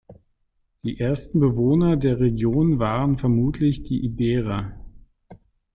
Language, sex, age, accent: German, male, 50-59, Deutschland Deutsch